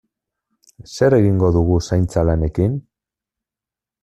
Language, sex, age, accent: Basque, male, 40-49, Mendebalekoa (Araba, Bizkaia, Gipuzkoako mendebaleko herri batzuk)